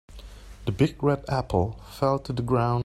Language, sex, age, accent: English, male, 30-39, Hong Kong English